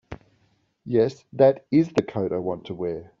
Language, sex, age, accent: English, male, 50-59, Australian English